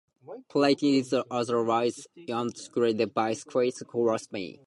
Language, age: English, 19-29